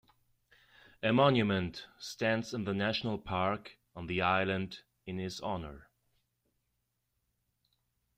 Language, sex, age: English, male, 30-39